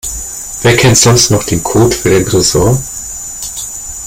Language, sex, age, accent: German, male, 40-49, Deutschland Deutsch